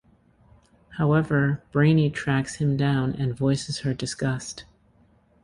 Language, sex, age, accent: English, female, 30-39, United States English